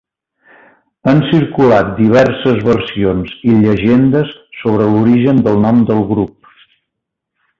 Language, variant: Catalan, Central